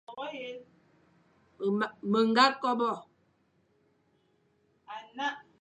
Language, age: Fang, under 19